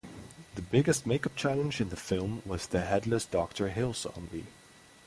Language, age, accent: English, 19-29, United States English; England English